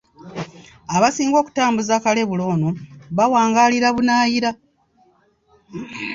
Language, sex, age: Ganda, female, 50-59